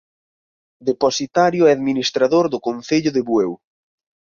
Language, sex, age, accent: Galician, male, 19-29, Normativo (estándar)